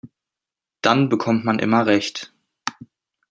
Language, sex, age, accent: German, male, under 19, Deutschland Deutsch